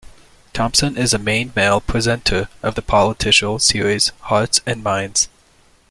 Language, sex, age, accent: English, male, 19-29, United States English